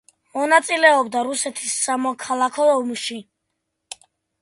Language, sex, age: Georgian, female, 40-49